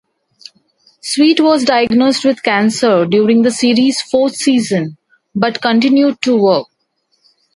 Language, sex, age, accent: English, female, 40-49, India and South Asia (India, Pakistan, Sri Lanka)